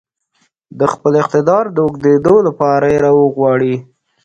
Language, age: Pashto, 40-49